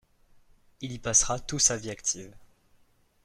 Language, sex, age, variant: French, male, 19-29, Français de métropole